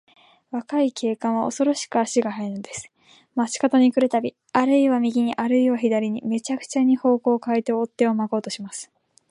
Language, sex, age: Japanese, female, 19-29